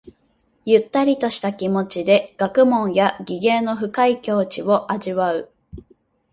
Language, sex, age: Japanese, female, 19-29